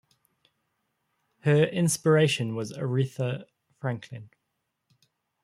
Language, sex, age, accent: English, male, 19-29, England English